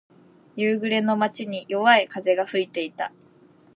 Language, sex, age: Japanese, female, 19-29